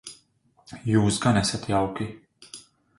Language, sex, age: Latvian, male, 30-39